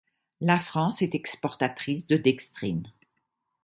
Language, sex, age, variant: French, female, 70-79, Français de métropole